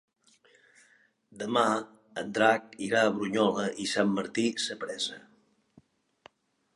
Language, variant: Catalan, Nord-Occidental